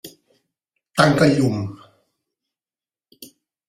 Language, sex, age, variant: Catalan, male, 60-69, Central